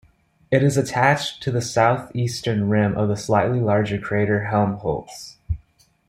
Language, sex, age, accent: English, male, 19-29, United States English